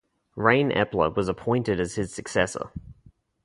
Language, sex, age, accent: English, male, 19-29, Australian English